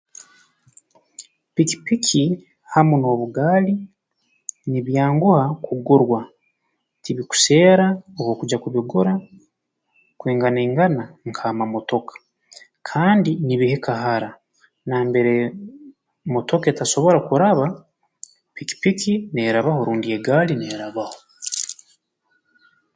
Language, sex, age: Tooro, male, 19-29